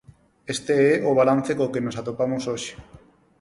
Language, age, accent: Galician, 30-39, Neofalante